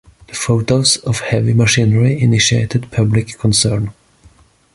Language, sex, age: English, male, 30-39